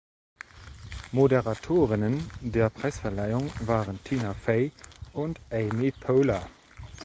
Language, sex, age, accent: German, male, 30-39, Deutschland Deutsch